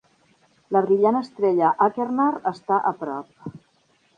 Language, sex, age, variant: Catalan, female, 50-59, Central